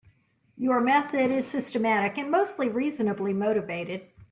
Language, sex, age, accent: English, female, 50-59, United States English